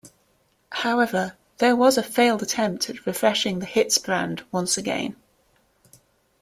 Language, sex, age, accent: English, female, 30-39, England English